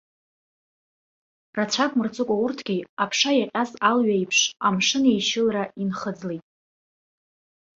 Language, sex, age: Abkhazian, female, under 19